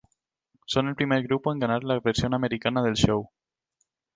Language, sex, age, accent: Spanish, male, 19-29, España: Islas Canarias